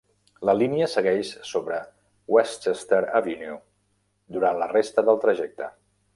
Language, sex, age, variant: Catalan, male, 50-59, Central